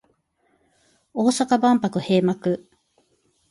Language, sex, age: Japanese, female, 30-39